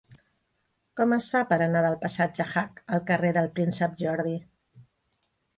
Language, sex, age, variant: Catalan, female, 60-69, Central